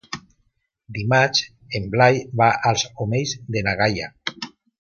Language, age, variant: Catalan, 50-59, Valencià meridional